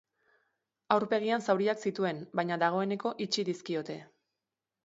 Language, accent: Basque, Erdialdekoa edo Nafarra (Gipuzkoa, Nafarroa)